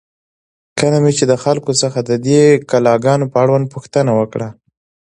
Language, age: Pashto, 19-29